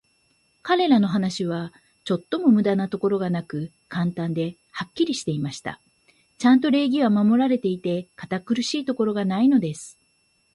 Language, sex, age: Japanese, male, 19-29